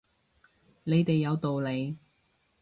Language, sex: Cantonese, female